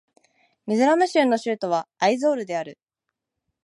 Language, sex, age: Japanese, female, 19-29